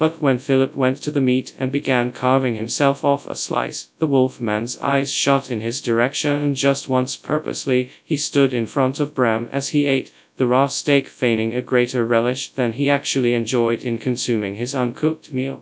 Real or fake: fake